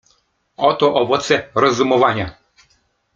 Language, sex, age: Polish, male, 40-49